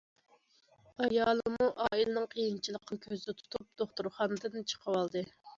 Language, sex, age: Uyghur, female, 30-39